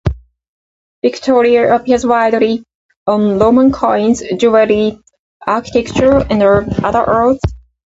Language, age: English, 40-49